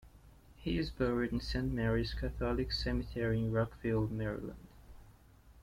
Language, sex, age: English, male, 19-29